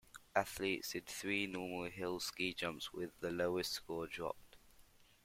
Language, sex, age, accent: English, male, under 19, India and South Asia (India, Pakistan, Sri Lanka)